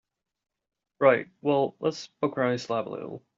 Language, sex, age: English, male, 19-29